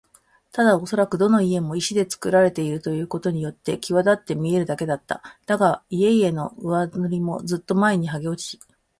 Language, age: Japanese, 40-49